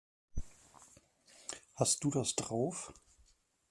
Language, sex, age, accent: German, male, 40-49, Deutschland Deutsch